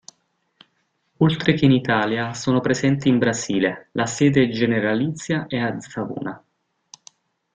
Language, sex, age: Italian, male, 19-29